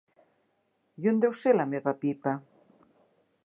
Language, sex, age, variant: Catalan, female, 60-69, Central